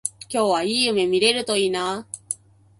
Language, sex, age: Japanese, female, 30-39